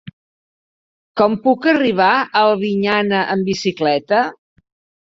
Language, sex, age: Catalan, female, 60-69